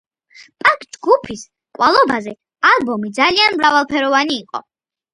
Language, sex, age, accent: Georgian, female, 40-49, ჩვეულებრივი